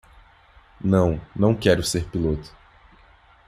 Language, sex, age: Portuguese, male, 19-29